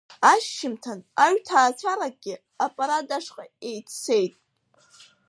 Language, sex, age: Abkhazian, female, under 19